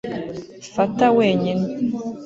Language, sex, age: Kinyarwanda, female, 19-29